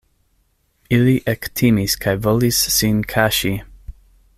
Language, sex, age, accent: Esperanto, male, 30-39, Internacia